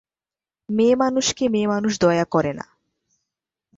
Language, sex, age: Bengali, female, 19-29